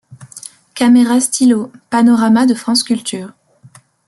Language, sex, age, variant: French, female, 19-29, Français de métropole